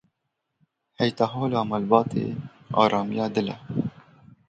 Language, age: Kurdish, 19-29